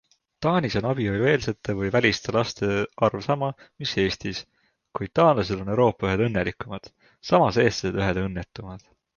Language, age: Estonian, 19-29